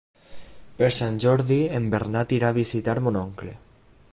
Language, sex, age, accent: Catalan, male, under 19, valencià